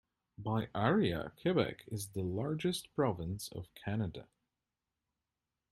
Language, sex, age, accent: English, male, 30-39, England English